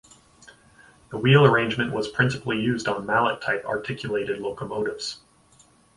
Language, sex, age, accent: English, male, 30-39, Canadian English